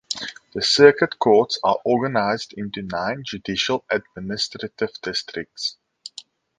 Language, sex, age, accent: English, male, 19-29, Southern African (South Africa, Zimbabwe, Namibia)